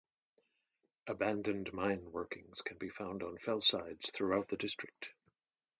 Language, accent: English, United States English